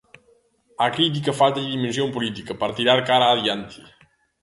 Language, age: Galician, 19-29